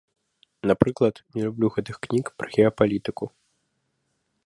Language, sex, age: Belarusian, male, 19-29